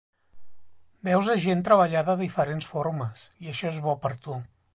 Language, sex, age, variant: Catalan, male, 40-49, Central